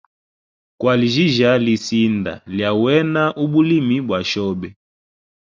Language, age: Hemba, 19-29